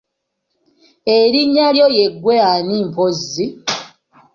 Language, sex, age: Ganda, female, 30-39